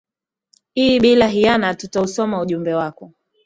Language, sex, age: Swahili, female, 19-29